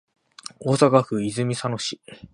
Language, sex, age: Japanese, male, 19-29